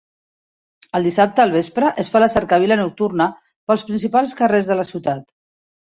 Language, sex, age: Catalan, female, 50-59